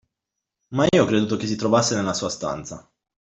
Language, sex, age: Italian, male, 19-29